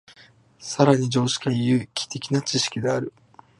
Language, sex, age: Japanese, male, 19-29